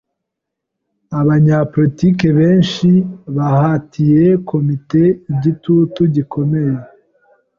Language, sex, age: Kinyarwanda, male, 19-29